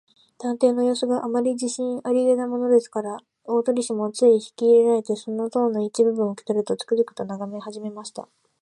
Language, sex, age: Japanese, female, 19-29